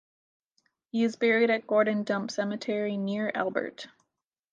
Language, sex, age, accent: English, female, 19-29, United States English